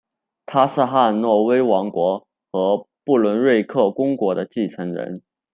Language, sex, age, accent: Chinese, male, 19-29, 出生地：四川省